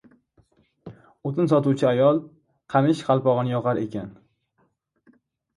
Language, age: Uzbek, 19-29